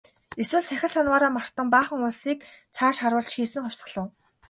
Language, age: Mongolian, 19-29